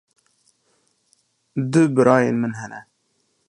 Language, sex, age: Kurdish, male, 30-39